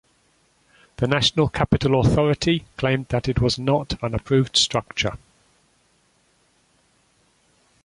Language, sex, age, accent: English, male, 50-59, England English